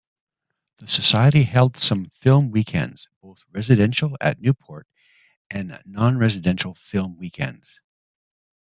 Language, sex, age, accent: English, male, 60-69, Canadian English